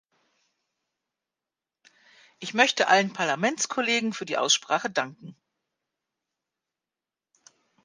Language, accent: German, Deutschland Deutsch